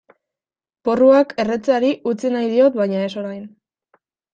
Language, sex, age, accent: Basque, female, 19-29, Mendebalekoa (Araba, Bizkaia, Gipuzkoako mendebaleko herri batzuk)